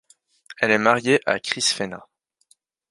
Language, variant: French, Français de métropole